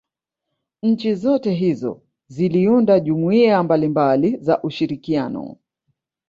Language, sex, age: Swahili, female, 50-59